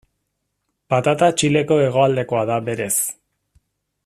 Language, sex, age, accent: Basque, male, 40-49, Erdialdekoa edo Nafarra (Gipuzkoa, Nafarroa)